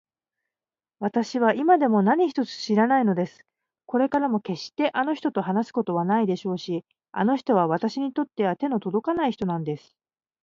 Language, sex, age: Japanese, female, 40-49